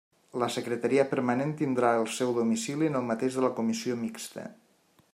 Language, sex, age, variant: Catalan, male, 40-49, Nord-Occidental